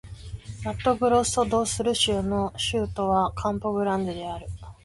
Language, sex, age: Japanese, male, 19-29